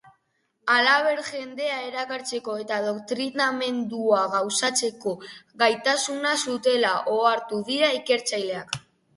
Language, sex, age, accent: Basque, female, 40-49, Mendebalekoa (Araba, Bizkaia, Gipuzkoako mendebaleko herri batzuk)